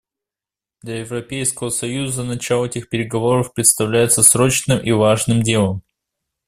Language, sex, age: Russian, male, under 19